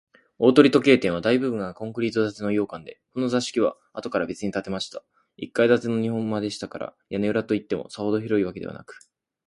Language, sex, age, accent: Japanese, male, 19-29, 標準